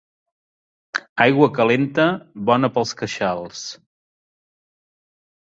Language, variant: Catalan, Central